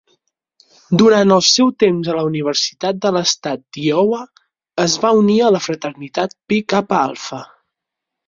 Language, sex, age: Catalan, male, 19-29